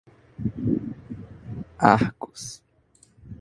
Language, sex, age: Portuguese, male, 19-29